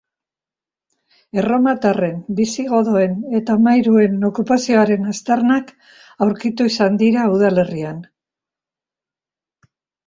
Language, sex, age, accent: Basque, female, 70-79, Mendebalekoa (Araba, Bizkaia, Gipuzkoako mendebaleko herri batzuk)